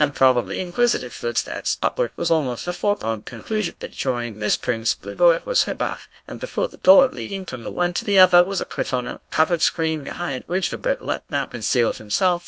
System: TTS, GlowTTS